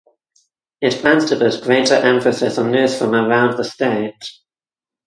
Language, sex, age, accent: English, male, under 19, England English